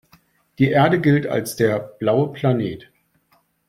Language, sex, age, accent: German, male, 40-49, Deutschland Deutsch